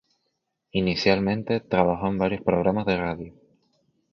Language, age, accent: Spanish, 19-29, España: Islas Canarias